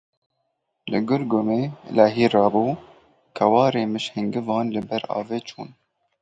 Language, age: Kurdish, 19-29